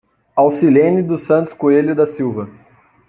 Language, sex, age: Portuguese, male, 19-29